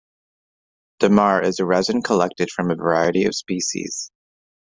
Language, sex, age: English, male, 19-29